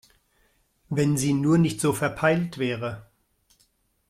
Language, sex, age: German, male, 50-59